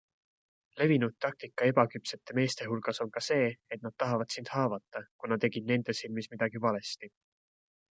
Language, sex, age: Estonian, male, 19-29